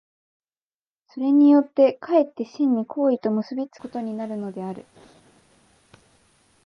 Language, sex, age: Japanese, female, 19-29